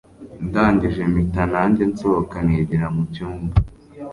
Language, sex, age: Kinyarwanda, male, under 19